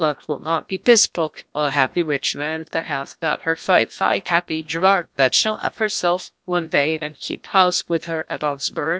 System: TTS, GlowTTS